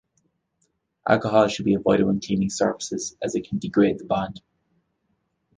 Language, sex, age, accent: English, male, 30-39, Irish English